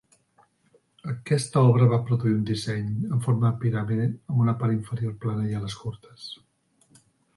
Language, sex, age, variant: Catalan, male, 50-59, Central